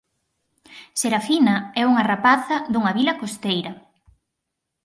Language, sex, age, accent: Galician, female, 19-29, Central (sen gheada)